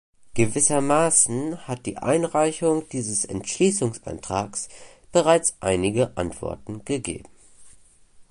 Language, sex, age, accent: German, male, under 19, Deutschland Deutsch